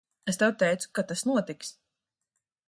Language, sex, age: Latvian, female, 30-39